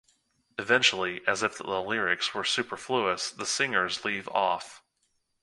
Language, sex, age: English, male, 30-39